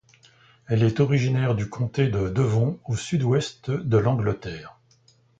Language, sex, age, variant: French, male, 70-79, Français de métropole